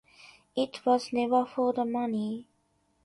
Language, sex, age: English, female, 19-29